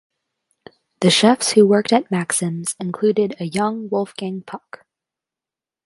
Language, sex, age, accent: English, female, under 19, United States English